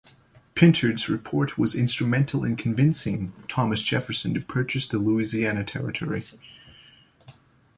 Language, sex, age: English, male, 19-29